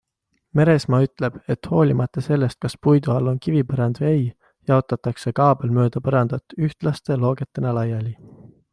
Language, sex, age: Estonian, male, 19-29